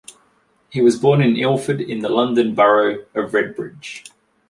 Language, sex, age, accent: English, male, 19-29, Australian English